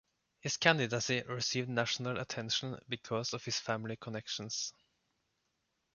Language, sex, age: English, male, 30-39